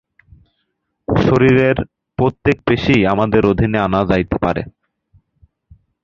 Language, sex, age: Bengali, male, 19-29